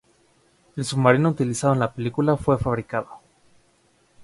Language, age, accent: Spanish, 19-29, México